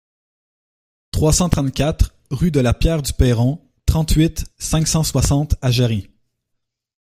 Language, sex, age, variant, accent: French, male, 19-29, Français d'Amérique du Nord, Français du Canada